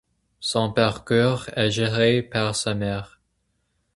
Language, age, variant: French, 19-29, Français de métropole